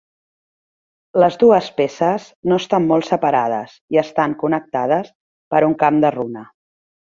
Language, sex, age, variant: Catalan, female, 40-49, Central